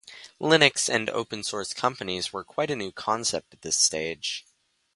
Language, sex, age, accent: English, male, under 19, Canadian English